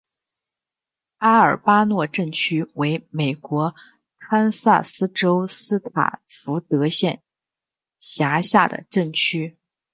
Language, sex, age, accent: Chinese, male, 19-29, 出生地：北京市